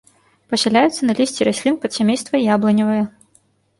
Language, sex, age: Belarusian, female, 30-39